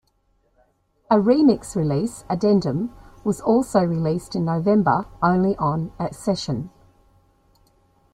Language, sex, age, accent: English, female, 50-59, Australian English